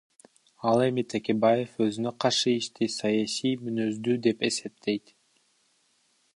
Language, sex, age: Kyrgyz, male, 19-29